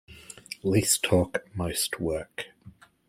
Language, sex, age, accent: English, male, 30-39, Australian English